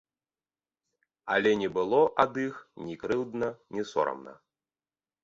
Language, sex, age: Belarusian, male, 19-29